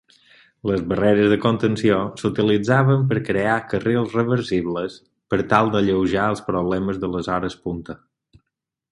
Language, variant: Catalan, Balear